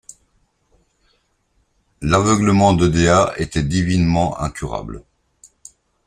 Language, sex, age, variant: French, male, 60-69, Français de métropole